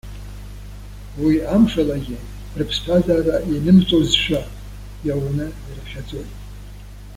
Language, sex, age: Abkhazian, male, 70-79